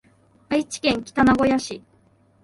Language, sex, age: Japanese, female, 19-29